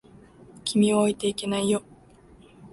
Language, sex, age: Japanese, female, 19-29